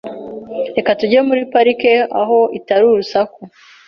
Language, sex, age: Kinyarwanda, female, 19-29